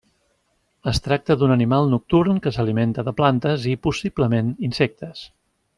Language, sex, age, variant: Catalan, male, 50-59, Central